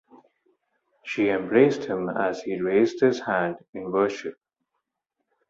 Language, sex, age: English, male, 30-39